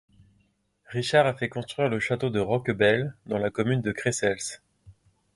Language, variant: French, Français de métropole